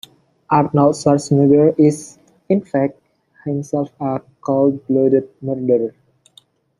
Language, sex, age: English, male, 19-29